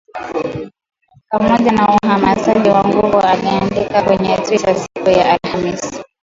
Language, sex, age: Swahili, female, 19-29